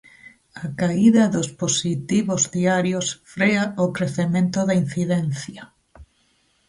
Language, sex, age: Galician, female, 40-49